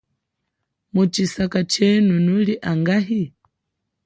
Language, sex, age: Chokwe, female, 19-29